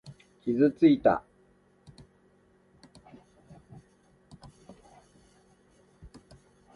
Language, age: Japanese, 60-69